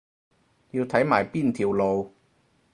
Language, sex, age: Cantonese, male, 30-39